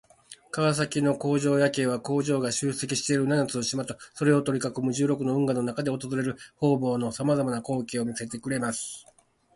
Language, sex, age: Japanese, male, 50-59